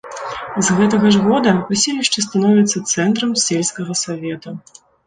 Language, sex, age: Belarusian, female, 19-29